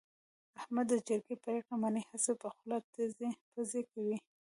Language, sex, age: Pashto, female, 19-29